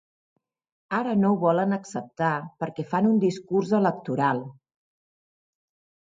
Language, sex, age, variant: Catalan, female, 40-49, Central